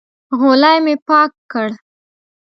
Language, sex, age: Pashto, female, 19-29